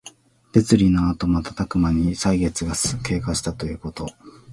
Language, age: Japanese, 19-29